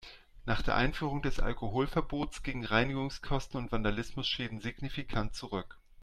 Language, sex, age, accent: German, male, 40-49, Deutschland Deutsch